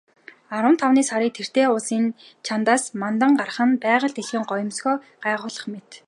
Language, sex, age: Mongolian, female, 19-29